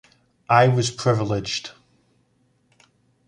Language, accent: English, Scottish English